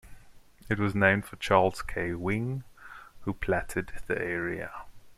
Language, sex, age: English, male, 19-29